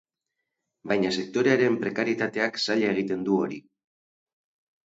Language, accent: Basque, Mendebalekoa (Araba, Bizkaia, Gipuzkoako mendebaleko herri batzuk)